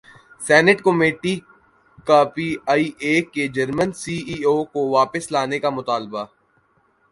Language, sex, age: Urdu, male, 19-29